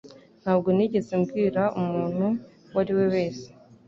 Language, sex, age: Kinyarwanda, female, under 19